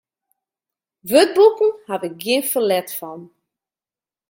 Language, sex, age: Western Frisian, female, 40-49